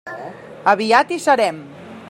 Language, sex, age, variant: Catalan, female, 30-39, Central